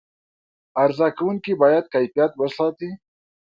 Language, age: Pashto, 19-29